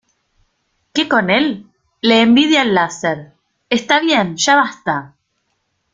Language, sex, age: Spanish, female, 30-39